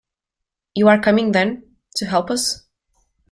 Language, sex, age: English, female, 19-29